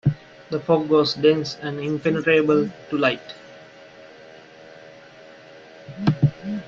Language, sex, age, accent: English, male, 19-29, India and South Asia (India, Pakistan, Sri Lanka)